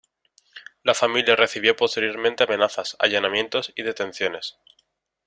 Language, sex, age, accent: Spanish, male, under 19, España: Sur peninsular (Andalucia, Extremadura, Murcia)